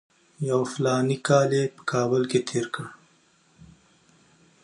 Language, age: Pashto, 30-39